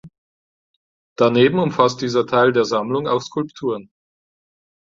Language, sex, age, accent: German, male, 30-39, Deutschland Deutsch